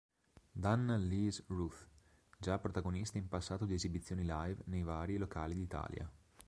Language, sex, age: Italian, male, 19-29